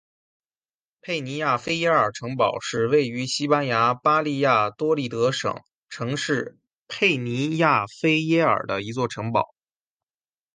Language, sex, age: Chinese, male, 19-29